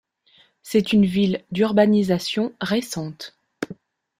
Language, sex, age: French, female, 30-39